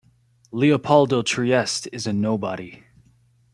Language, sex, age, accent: English, male, 19-29, United States English